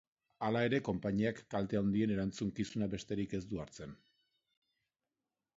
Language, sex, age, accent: Basque, male, 40-49, Erdialdekoa edo Nafarra (Gipuzkoa, Nafarroa)